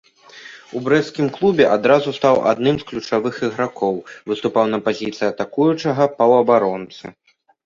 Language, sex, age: Belarusian, male, under 19